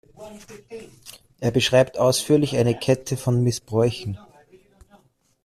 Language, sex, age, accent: German, male, 30-39, Österreichisches Deutsch